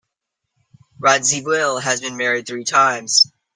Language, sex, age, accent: English, male, under 19, United States English